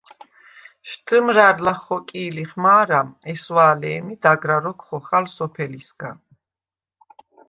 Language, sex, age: Svan, female, 50-59